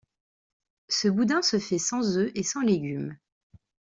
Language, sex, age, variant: French, female, 30-39, Français de métropole